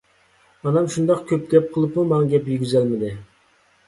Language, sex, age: Uyghur, male, 30-39